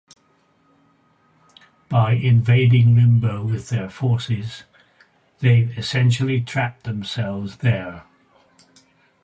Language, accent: English, England English